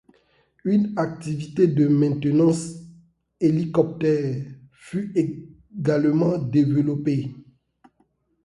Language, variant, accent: French, Français d'Afrique subsaharienne et des îles africaines, Français de Côte d’Ivoire